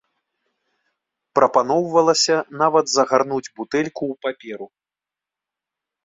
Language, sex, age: Belarusian, male, 40-49